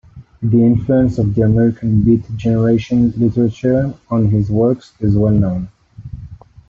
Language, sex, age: English, male, 19-29